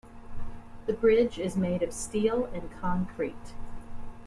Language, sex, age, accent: English, female, 50-59, United States English